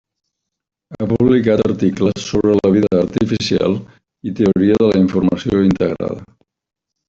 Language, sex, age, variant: Catalan, male, 50-59, Central